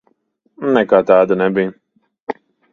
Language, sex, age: Latvian, male, 30-39